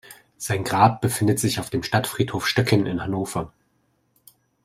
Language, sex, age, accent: German, male, 30-39, Deutschland Deutsch